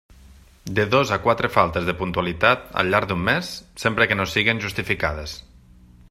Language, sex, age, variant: Catalan, male, 30-39, Nord-Occidental